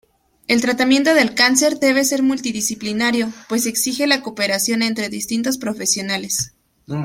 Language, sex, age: Spanish, female, 19-29